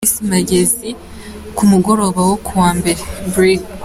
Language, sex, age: Kinyarwanda, female, under 19